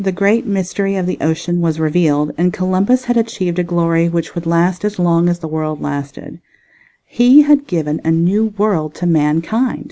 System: none